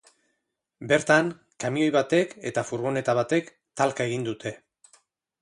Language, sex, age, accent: Basque, male, 40-49, Erdialdekoa edo Nafarra (Gipuzkoa, Nafarroa)